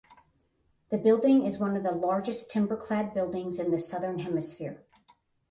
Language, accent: English, United States English